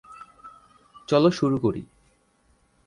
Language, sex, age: Bengali, male, 19-29